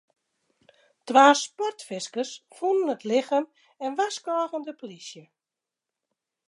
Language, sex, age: Western Frisian, female, 40-49